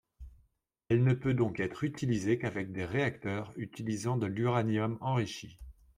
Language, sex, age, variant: French, male, 40-49, Français de métropole